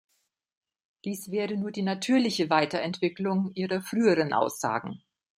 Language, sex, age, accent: German, female, 50-59, Deutschland Deutsch